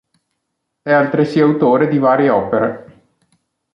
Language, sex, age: Italian, male, 30-39